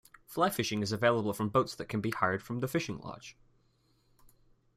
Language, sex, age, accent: English, male, 19-29, England English